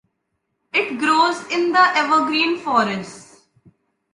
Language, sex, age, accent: English, female, 19-29, India and South Asia (India, Pakistan, Sri Lanka)